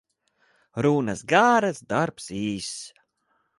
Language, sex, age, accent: Latvian, male, 30-39, bez akcenta